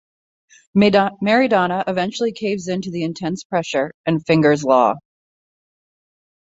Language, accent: English, United States English